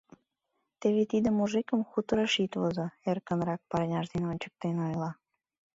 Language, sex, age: Mari, female, 19-29